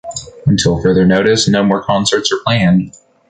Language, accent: English, United States English